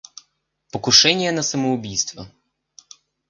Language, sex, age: Russian, male, 19-29